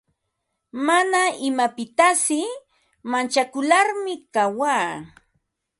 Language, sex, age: Ambo-Pasco Quechua, female, 50-59